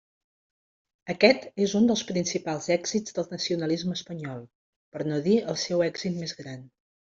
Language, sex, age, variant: Catalan, female, 50-59, Central